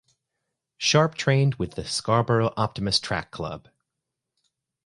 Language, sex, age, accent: English, male, 30-39, United States English